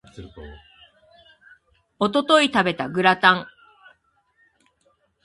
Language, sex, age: Japanese, female, 50-59